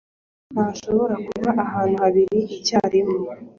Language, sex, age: Kinyarwanda, female, 19-29